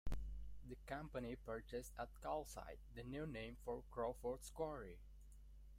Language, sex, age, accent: English, male, 19-29, United States English